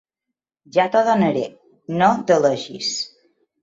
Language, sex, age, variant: Catalan, female, 40-49, Balear